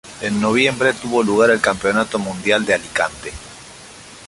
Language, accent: Spanish, Rioplatense: Argentina, Uruguay, este de Bolivia, Paraguay